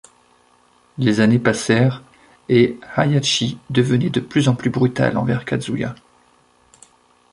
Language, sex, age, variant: French, male, 30-39, Français de métropole